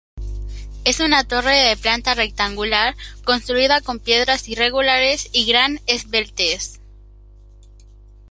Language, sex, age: Spanish, male, under 19